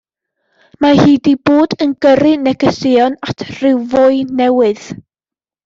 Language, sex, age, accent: Welsh, female, under 19, Y Deyrnas Unedig Cymraeg